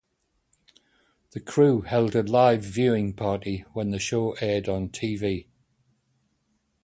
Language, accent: English, Northern English